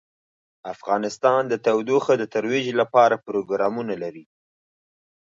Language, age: Pashto, 19-29